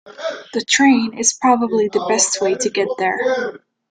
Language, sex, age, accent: English, female, 19-29, United States English